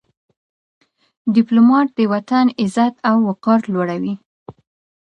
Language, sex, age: Pashto, female, 19-29